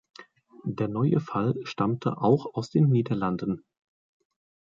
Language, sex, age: German, male, 30-39